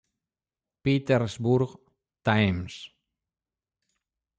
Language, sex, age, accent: Spanish, male, 50-59, España: Norte peninsular (Asturias, Castilla y León, Cantabria, País Vasco, Navarra, Aragón, La Rioja, Guadalajara, Cuenca)